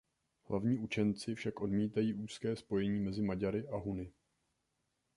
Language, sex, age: Czech, male, 19-29